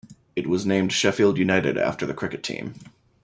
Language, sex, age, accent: English, male, 30-39, United States English